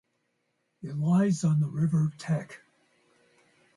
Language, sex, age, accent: English, male, 70-79, United States English